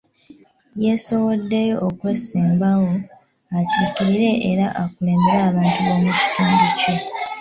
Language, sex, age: Ganda, female, 19-29